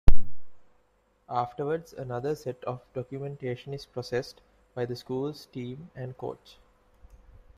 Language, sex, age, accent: English, male, 19-29, United States English